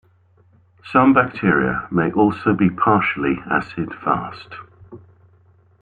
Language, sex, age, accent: English, male, 60-69, England English